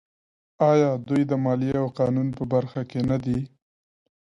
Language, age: Pashto, 19-29